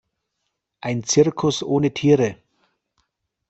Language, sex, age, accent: German, male, 40-49, Deutschland Deutsch